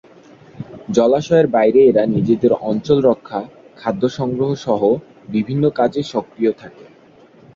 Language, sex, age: Bengali, male, 19-29